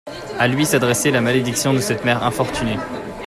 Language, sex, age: French, male, 19-29